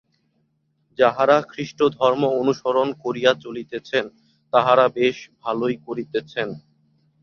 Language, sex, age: Bengali, male, 19-29